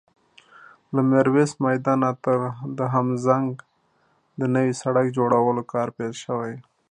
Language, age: Pashto, 30-39